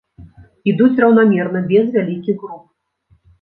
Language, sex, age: Belarusian, female, 40-49